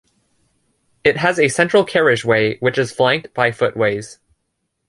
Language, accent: English, Canadian English